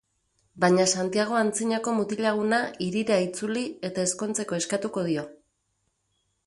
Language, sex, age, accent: Basque, female, 40-49, Mendebalekoa (Araba, Bizkaia, Gipuzkoako mendebaleko herri batzuk)